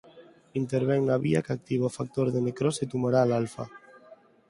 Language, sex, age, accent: Galician, male, under 19, Neofalante